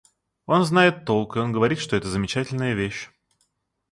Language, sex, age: Russian, male, 30-39